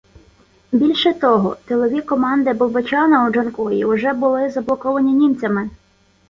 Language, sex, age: Ukrainian, female, 19-29